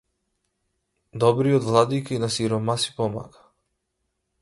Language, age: Macedonian, 19-29